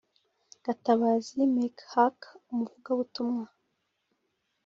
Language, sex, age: Kinyarwanda, female, 19-29